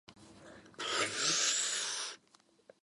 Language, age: English, 19-29